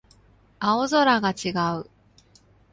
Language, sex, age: Japanese, female, 30-39